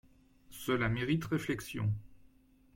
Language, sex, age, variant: French, male, 50-59, Français de métropole